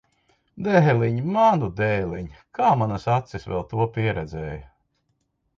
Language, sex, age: Latvian, male, 50-59